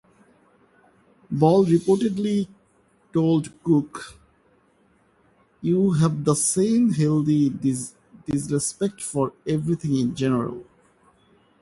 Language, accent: English, India and South Asia (India, Pakistan, Sri Lanka)